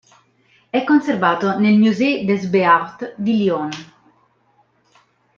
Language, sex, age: Italian, female, 30-39